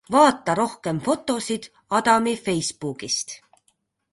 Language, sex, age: Estonian, female, 30-39